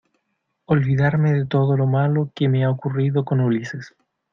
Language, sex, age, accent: Spanish, male, 19-29, Chileno: Chile, Cuyo